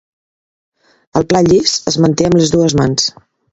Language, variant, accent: Catalan, Nord-Occidental, nord-occidental